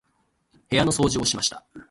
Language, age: Japanese, 19-29